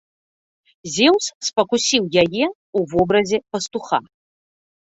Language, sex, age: Belarusian, female, 30-39